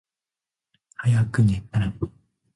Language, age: Japanese, 19-29